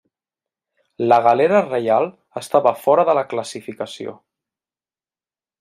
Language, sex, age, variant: Catalan, male, 19-29, Central